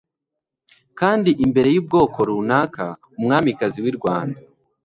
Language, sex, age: Kinyarwanda, male, 19-29